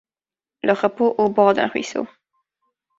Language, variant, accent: French, Français d'Amérique du Nord, Français du Canada